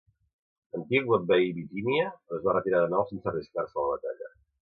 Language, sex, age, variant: Catalan, male, 60-69, Central